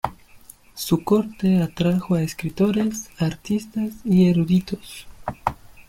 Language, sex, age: Spanish, male, 19-29